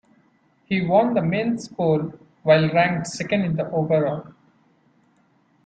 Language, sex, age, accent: English, male, 19-29, India and South Asia (India, Pakistan, Sri Lanka)